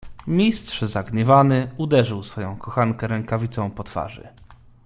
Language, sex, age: Polish, male, 30-39